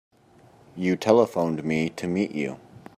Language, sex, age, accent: English, male, 19-29, United States English